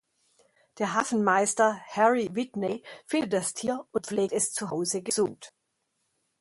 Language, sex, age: German, female, 60-69